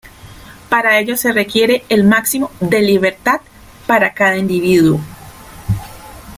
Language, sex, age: Spanish, female, 30-39